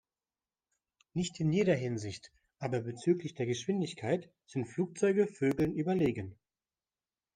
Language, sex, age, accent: German, male, 40-49, Deutschland Deutsch